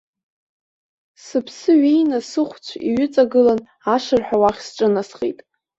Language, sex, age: Abkhazian, female, under 19